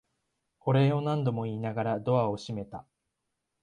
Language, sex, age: Japanese, male, 19-29